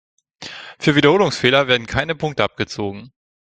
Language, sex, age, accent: German, male, 30-39, Deutschland Deutsch